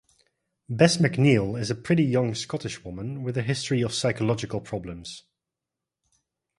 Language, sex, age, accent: English, male, 19-29, Dutch